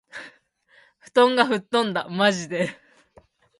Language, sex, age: Japanese, female, 19-29